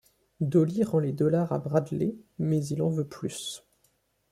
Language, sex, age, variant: French, male, 19-29, Français de métropole